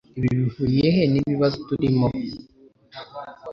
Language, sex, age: Kinyarwanda, male, under 19